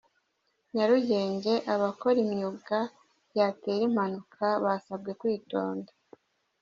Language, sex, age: Kinyarwanda, male, 30-39